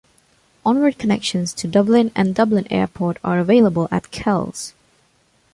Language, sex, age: English, female, under 19